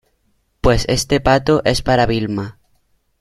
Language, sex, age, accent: Spanish, male, under 19, España: Sur peninsular (Andalucia, Extremadura, Murcia)